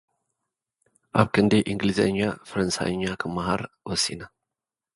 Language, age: Tigrinya, 40-49